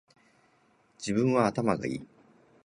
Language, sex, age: Japanese, male, 40-49